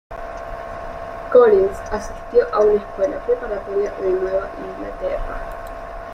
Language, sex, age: Spanish, female, 19-29